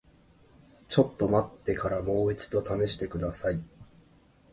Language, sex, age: Japanese, male, 30-39